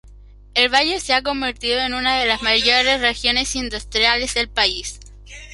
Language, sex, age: Spanish, male, under 19